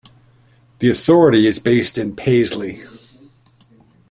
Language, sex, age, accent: English, male, 40-49, Canadian English